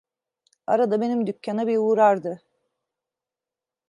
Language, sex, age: Turkish, female, 40-49